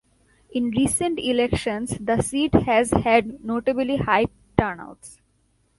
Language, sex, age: English, female, 19-29